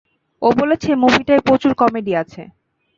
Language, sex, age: Bengali, female, 19-29